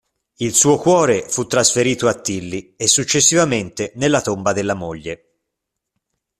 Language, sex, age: Italian, male, 40-49